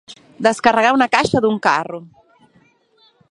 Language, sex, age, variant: Catalan, female, 40-49, Central